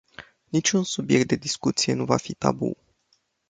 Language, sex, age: Romanian, male, 19-29